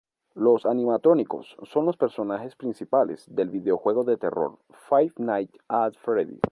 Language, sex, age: Spanish, male, 19-29